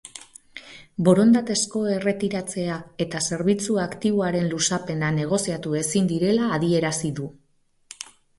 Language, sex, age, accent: Basque, female, 50-59, Mendebalekoa (Araba, Bizkaia, Gipuzkoako mendebaleko herri batzuk)